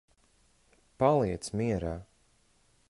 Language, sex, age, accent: Latvian, male, 19-29, Riga